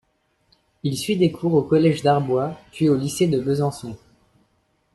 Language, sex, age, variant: French, male, 19-29, Français de métropole